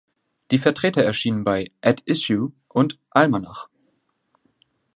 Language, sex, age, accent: German, male, 19-29, Deutschland Deutsch